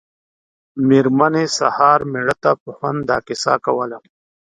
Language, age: Pashto, 40-49